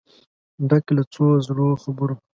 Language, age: Pashto, 19-29